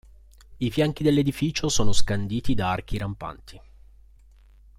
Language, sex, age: Italian, male, 30-39